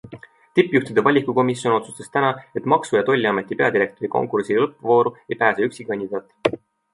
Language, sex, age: Estonian, male, 19-29